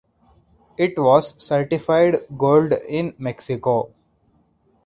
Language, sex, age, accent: English, male, 19-29, India and South Asia (India, Pakistan, Sri Lanka)